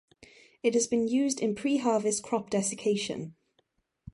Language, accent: English, Welsh English